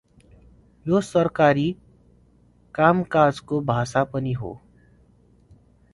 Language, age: Nepali, 19-29